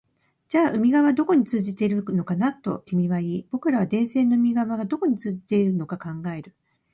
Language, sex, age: Japanese, female, 50-59